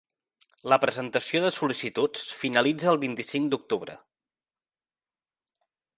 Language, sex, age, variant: Catalan, male, 30-39, Central